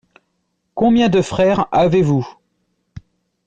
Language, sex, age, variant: French, male, 30-39, Français de métropole